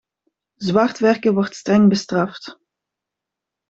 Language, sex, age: Dutch, female, 30-39